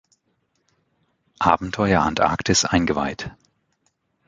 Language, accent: German, Deutschland Deutsch